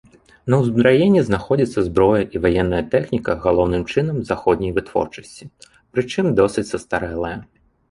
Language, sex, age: Belarusian, male, 19-29